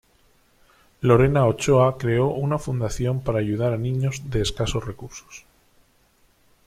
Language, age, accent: Spanish, 40-49, España: Centro-Sur peninsular (Madrid, Toledo, Castilla-La Mancha)